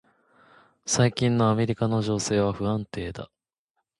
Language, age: Japanese, 19-29